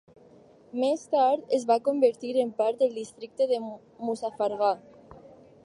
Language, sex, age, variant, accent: Catalan, female, under 19, Alacantí, valencià